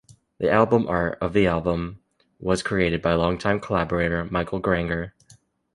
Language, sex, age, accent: English, male, 19-29, United States English